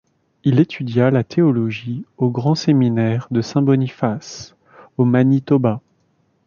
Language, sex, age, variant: French, male, 30-39, Français de métropole